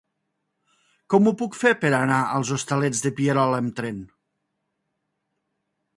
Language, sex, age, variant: Catalan, male, 40-49, Nord-Occidental